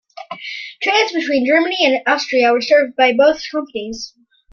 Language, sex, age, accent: English, female, under 19, Canadian English